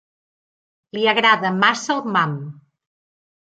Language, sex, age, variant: Catalan, female, 50-59, Central